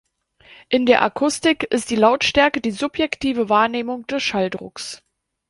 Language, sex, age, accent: German, female, 30-39, Deutschland Deutsch